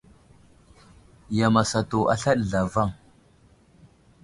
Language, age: Wuzlam, 19-29